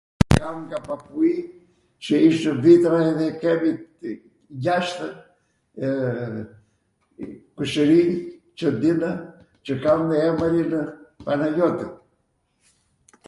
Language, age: Arvanitika Albanian, 70-79